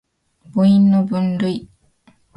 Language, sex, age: Japanese, female, 19-29